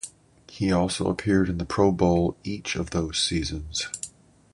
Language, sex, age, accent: English, male, 60-69, United States English